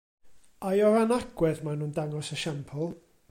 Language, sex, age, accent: Welsh, male, 40-49, Y Deyrnas Unedig Cymraeg